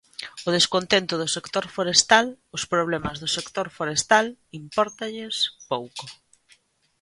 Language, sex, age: Galician, female, 30-39